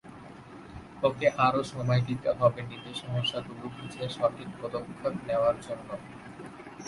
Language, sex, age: Bengali, male, 19-29